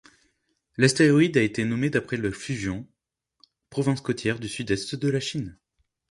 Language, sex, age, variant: French, male, 19-29, Français de métropole